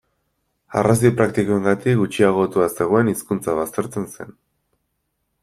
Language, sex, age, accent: Basque, male, 19-29, Erdialdekoa edo Nafarra (Gipuzkoa, Nafarroa)